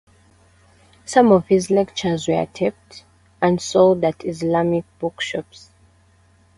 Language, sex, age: English, female, 19-29